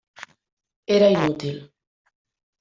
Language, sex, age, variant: Catalan, female, 19-29, Central